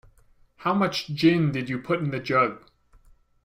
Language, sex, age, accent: English, male, 19-29, Canadian English